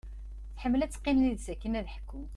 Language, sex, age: Kabyle, female, 40-49